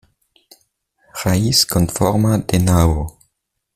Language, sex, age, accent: Spanish, male, 19-29, España: Norte peninsular (Asturias, Castilla y León, Cantabria, País Vasco, Navarra, Aragón, La Rioja, Guadalajara, Cuenca)